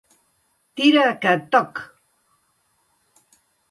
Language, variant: Catalan, Central